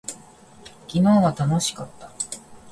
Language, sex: Japanese, female